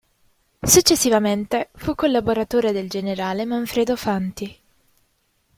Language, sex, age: Italian, female, 19-29